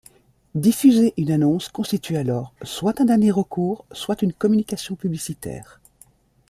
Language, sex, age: French, female, 50-59